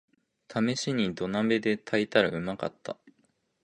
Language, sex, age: Japanese, male, 19-29